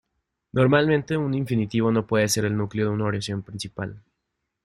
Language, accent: Spanish, México